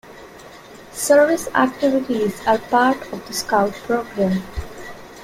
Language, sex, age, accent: English, female, 19-29, India and South Asia (India, Pakistan, Sri Lanka)